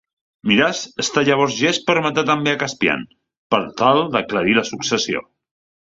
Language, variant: Catalan, Central